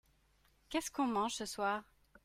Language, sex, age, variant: French, female, 30-39, Français de métropole